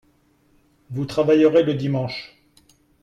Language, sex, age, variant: French, male, 40-49, Français de métropole